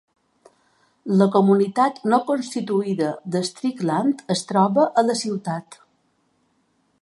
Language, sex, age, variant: Catalan, female, 50-59, Balear